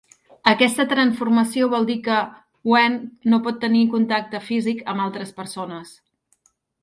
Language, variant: Catalan, Nord-Occidental